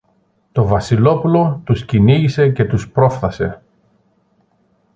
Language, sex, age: Greek, male, 40-49